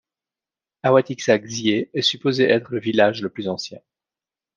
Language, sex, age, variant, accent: French, male, 30-39, Français d'Europe, Français de Belgique